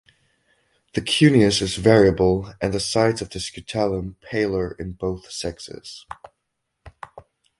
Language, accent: English, England English